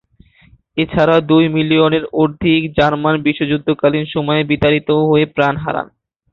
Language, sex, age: Bengali, male, under 19